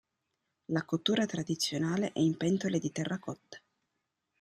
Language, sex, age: Italian, female, 30-39